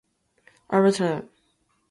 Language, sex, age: English, female, 19-29